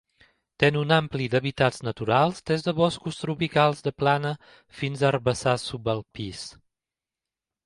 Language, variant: Catalan, Septentrional